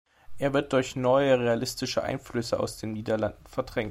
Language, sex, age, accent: German, male, 19-29, Deutschland Deutsch